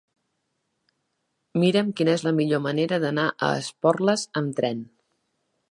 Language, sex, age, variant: Catalan, female, 40-49, Central